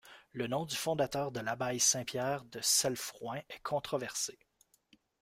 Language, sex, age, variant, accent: French, male, 30-39, Français d'Amérique du Nord, Français du Canada